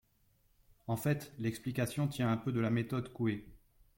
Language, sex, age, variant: French, male, 30-39, Français de métropole